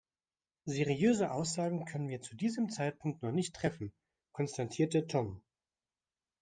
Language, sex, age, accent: German, male, 40-49, Deutschland Deutsch